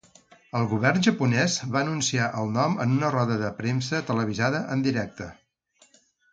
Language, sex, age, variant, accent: Catalan, male, 50-59, Central, central